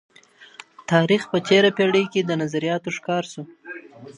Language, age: Pashto, 19-29